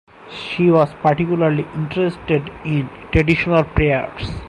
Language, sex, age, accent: English, male, 19-29, India and South Asia (India, Pakistan, Sri Lanka)